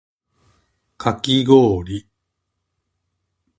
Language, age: Japanese, 50-59